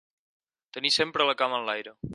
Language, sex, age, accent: Catalan, male, 19-29, Garrotxi